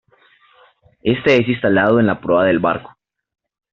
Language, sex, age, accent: Spanish, male, 19-29, Andino-Pacífico: Colombia, Perú, Ecuador, oeste de Bolivia y Venezuela andina